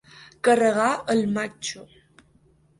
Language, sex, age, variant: Catalan, female, 19-29, Balear